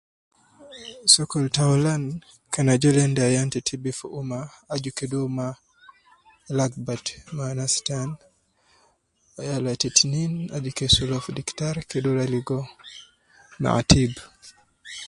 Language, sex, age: Nubi, male, 19-29